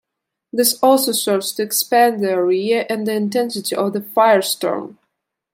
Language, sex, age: English, female, 19-29